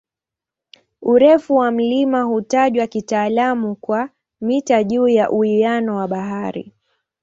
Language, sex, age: Swahili, female, 19-29